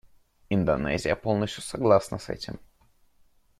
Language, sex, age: Russian, male, 19-29